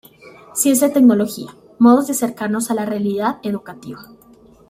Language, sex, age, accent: Spanish, female, under 19, Andino-Pacífico: Colombia, Perú, Ecuador, oeste de Bolivia y Venezuela andina